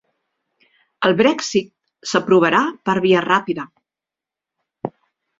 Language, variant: Catalan, Central